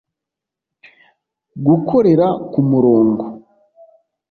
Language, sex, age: Kinyarwanda, male, 40-49